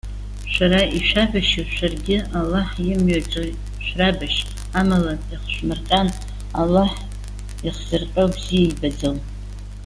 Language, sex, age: Abkhazian, female, 70-79